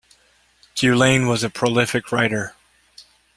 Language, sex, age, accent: English, male, 30-39, United States English